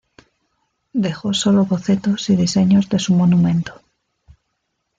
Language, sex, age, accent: Spanish, female, 40-49, España: Norte peninsular (Asturias, Castilla y León, Cantabria, País Vasco, Navarra, Aragón, La Rioja, Guadalajara, Cuenca)